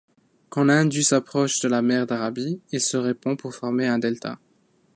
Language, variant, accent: French, Français d'Europe, Français de Belgique